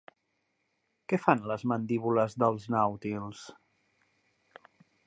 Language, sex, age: Catalan, male, 40-49